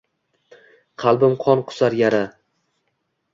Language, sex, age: Uzbek, male, under 19